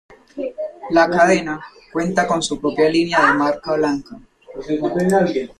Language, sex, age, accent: Spanish, male, under 19, Andino-Pacífico: Colombia, Perú, Ecuador, oeste de Bolivia y Venezuela andina